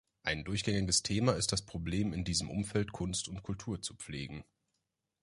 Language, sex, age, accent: German, male, 19-29, Deutschland Deutsch